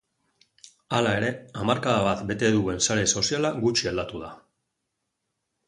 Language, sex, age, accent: Basque, male, 40-49, Mendebalekoa (Araba, Bizkaia, Gipuzkoako mendebaleko herri batzuk)